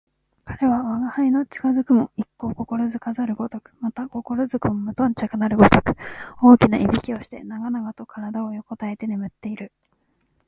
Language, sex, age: Japanese, female, 19-29